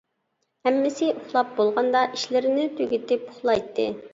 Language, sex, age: Uyghur, female, 19-29